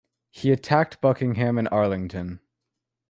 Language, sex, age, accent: English, male, under 19, Canadian English